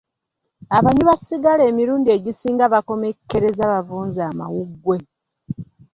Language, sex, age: Ganda, female, 50-59